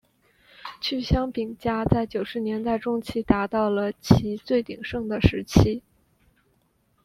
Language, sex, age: Chinese, female, 19-29